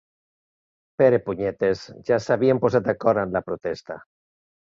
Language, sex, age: Catalan, male, 40-49